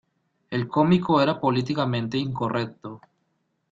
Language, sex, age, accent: Spanish, male, 30-39, Caribe: Cuba, Venezuela, Puerto Rico, República Dominicana, Panamá, Colombia caribeña, México caribeño, Costa del golfo de México